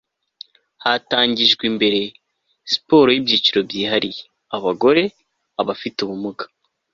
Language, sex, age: Kinyarwanda, male, under 19